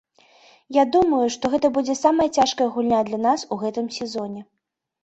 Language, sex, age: Belarusian, female, 19-29